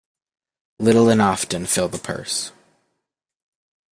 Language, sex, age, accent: English, male, 19-29, United States English